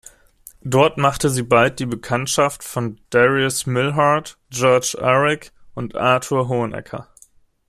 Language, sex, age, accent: German, male, 19-29, Deutschland Deutsch